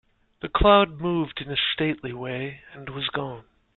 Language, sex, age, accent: English, male, 30-39, United States English